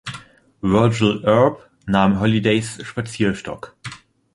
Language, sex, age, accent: German, male, 19-29, Deutschland Deutsch